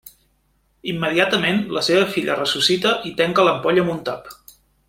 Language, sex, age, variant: Catalan, male, 30-39, Central